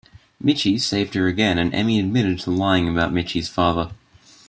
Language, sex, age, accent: English, male, under 19, Australian English